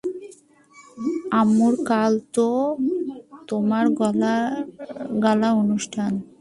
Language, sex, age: Bengali, female, 19-29